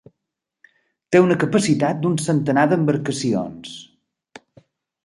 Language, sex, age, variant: Catalan, male, 40-49, Balear